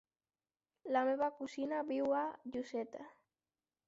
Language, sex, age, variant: Catalan, male, under 19, Central